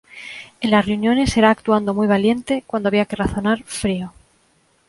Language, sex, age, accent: Spanish, female, 30-39, España: Centro-Sur peninsular (Madrid, Toledo, Castilla-La Mancha)